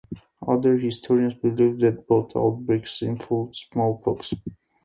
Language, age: English, 19-29